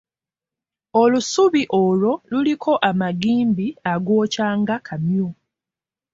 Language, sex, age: Ganda, female, 19-29